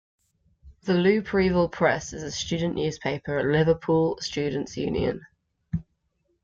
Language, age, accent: English, 19-29, England English